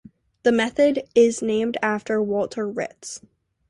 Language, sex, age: English, female, under 19